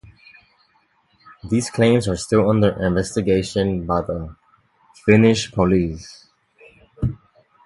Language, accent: English, United States English